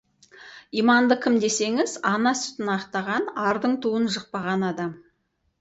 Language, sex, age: Kazakh, female, 40-49